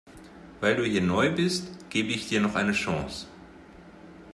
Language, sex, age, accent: German, male, 19-29, Deutschland Deutsch